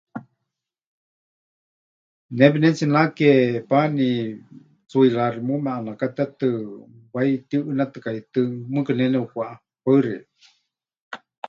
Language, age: Huichol, 50-59